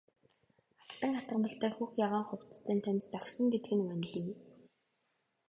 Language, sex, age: Mongolian, female, 19-29